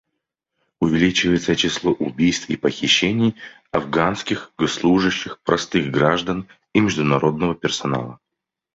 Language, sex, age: Russian, male, 19-29